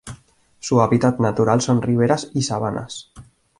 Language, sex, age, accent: Spanish, male, 19-29, España: Centro-Sur peninsular (Madrid, Toledo, Castilla-La Mancha)